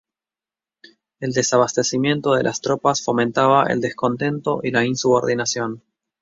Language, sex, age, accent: Spanish, male, 19-29, Rioplatense: Argentina, Uruguay, este de Bolivia, Paraguay